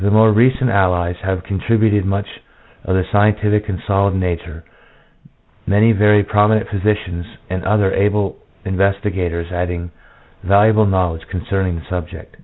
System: none